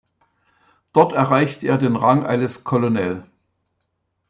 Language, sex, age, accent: German, male, 70-79, Deutschland Deutsch